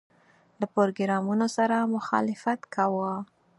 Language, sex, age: Pashto, female, 30-39